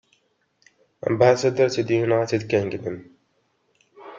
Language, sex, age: English, male, 19-29